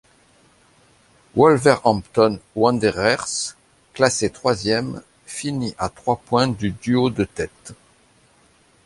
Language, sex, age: French, male, 50-59